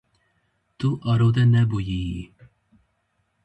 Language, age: Kurdish, 19-29